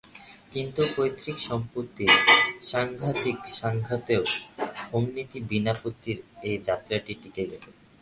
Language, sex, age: Bengali, male, under 19